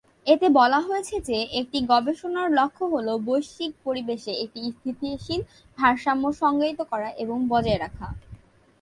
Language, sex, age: Bengali, female, 19-29